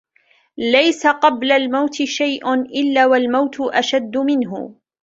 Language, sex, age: Arabic, female, 19-29